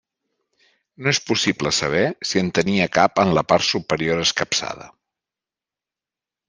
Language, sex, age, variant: Catalan, male, 50-59, Central